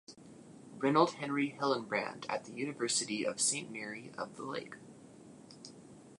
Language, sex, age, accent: English, male, 19-29, United States English